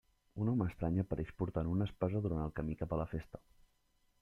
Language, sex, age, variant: Catalan, male, 19-29, Central